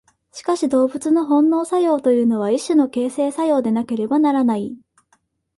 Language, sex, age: Japanese, female, 19-29